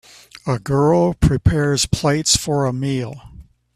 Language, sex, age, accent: English, male, 70-79, United States English